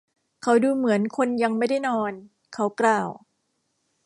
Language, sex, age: Thai, female, 50-59